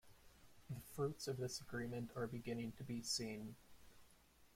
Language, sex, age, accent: English, male, 19-29, United States English